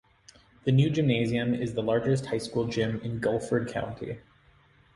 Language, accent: English, Canadian English